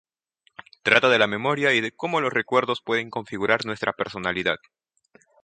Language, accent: Spanish, Andino-Pacífico: Colombia, Perú, Ecuador, oeste de Bolivia y Venezuela andina